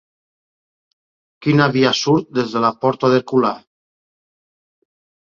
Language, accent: Catalan, valencià